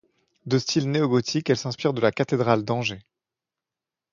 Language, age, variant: French, 19-29, Français de métropole